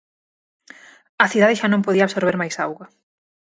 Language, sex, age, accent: Galician, female, 30-39, Normativo (estándar)